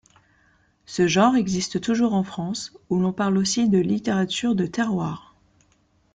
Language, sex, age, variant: French, female, 30-39, Français de métropole